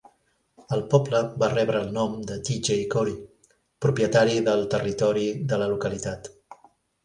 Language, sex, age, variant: Catalan, male, 40-49, Central